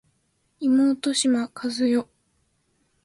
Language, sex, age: Japanese, female, under 19